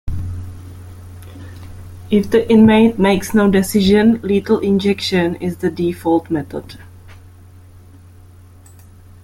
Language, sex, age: English, female, 40-49